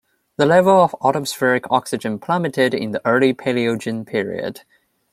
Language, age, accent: English, 19-29, United States English